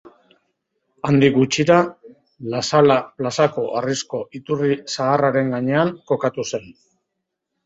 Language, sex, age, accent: Basque, male, 40-49, Mendebalekoa (Araba, Bizkaia, Gipuzkoako mendebaleko herri batzuk)